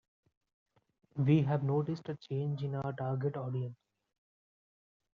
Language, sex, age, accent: English, male, 19-29, India and South Asia (India, Pakistan, Sri Lanka)